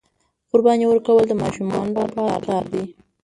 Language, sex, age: Pashto, female, under 19